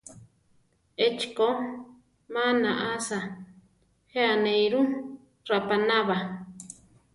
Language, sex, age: Central Tarahumara, female, 30-39